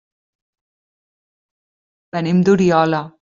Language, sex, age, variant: Catalan, female, 30-39, Central